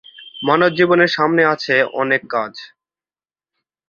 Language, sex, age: Bengali, male, 19-29